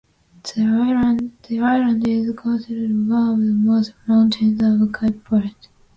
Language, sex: English, female